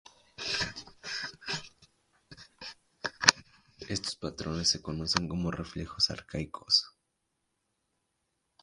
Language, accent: Spanish, México